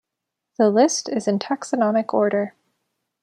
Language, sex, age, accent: English, female, 19-29, United States English